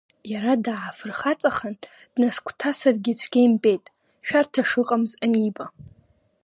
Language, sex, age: Abkhazian, female, 19-29